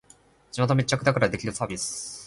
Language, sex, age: Japanese, male, 19-29